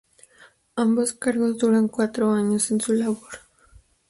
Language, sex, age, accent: Spanish, female, 19-29, México